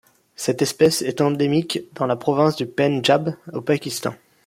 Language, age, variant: French, 19-29, Français de métropole